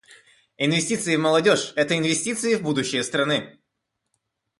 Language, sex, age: Russian, male, under 19